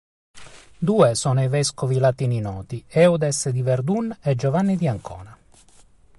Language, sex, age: Italian, male, 30-39